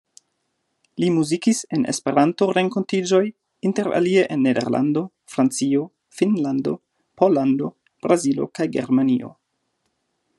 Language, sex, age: Esperanto, male, 30-39